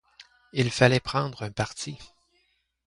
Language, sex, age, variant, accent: French, male, 50-59, Français d'Amérique du Nord, Français du Canada